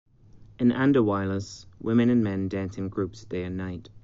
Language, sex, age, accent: English, male, 30-39, Canadian English